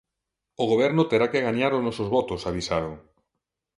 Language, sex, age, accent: Galician, male, 40-49, Normativo (estándar); Neofalante